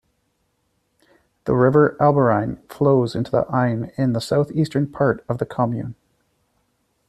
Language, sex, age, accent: English, male, 40-49, Canadian English